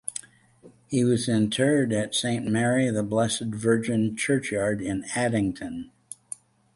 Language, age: English, 70-79